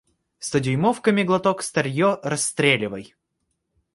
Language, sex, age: Russian, male, under 19